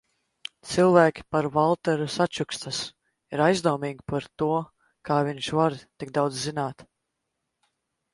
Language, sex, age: Latvian, male, under 19